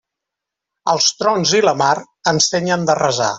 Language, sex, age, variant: Catalan, male, 40-49, Central